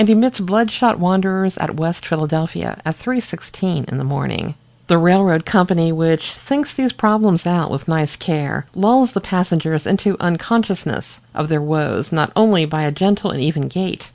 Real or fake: real